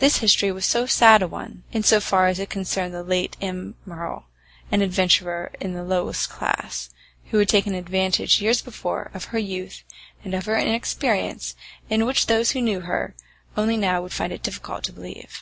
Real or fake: real